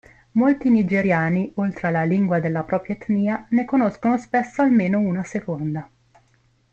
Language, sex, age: Italian, female, 19-29